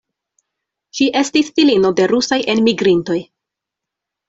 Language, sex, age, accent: Esperanto, female, 19-29, Internacia